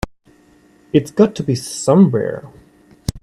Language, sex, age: English, male, 30-39